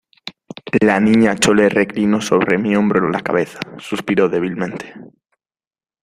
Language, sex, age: Spanish, male, 19-29